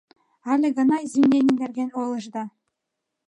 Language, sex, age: Mari, female, 19-29